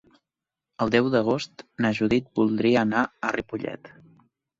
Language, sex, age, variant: Catalan, male, 19-29, Nord-Occidental